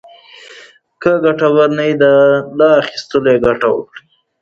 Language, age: Pashto, 19-29